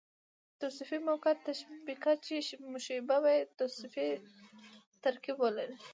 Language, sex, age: Pashto, female, under 19